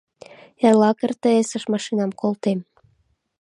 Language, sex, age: Mari, female, 19-29